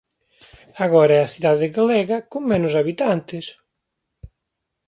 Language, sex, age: Galician, male, 40-49